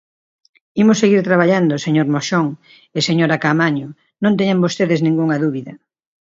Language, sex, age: Galician, female, 60-69